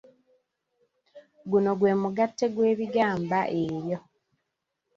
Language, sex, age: Ganda, female, 19-29